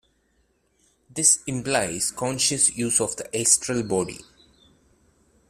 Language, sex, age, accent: English, male, 30-39, India and South Asia (India, Pakistan, Sri Lanka)